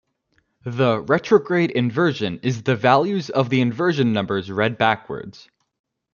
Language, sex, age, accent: English, male, 19-29, United States English